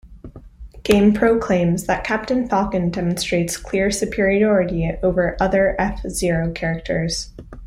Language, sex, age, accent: English, female, 19-29, United States English